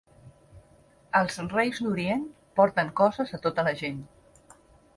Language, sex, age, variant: Catalan, female, 50-59, Central